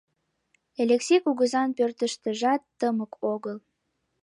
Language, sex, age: Mari, female, under 19